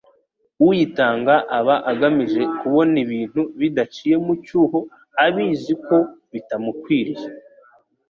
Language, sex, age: Kinyarwanda, male, 19-29